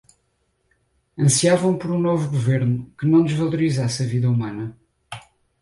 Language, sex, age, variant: Portuguese, male, 30-39, Portuguese (Portugal)